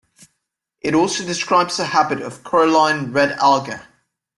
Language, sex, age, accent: English, male, 19-29, England English